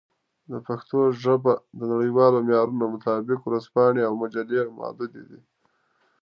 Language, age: Pashto, 30-39